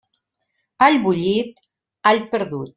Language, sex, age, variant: Catalan, female, 50-59, Central